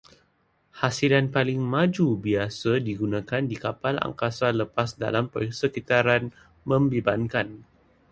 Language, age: Malay, 19-29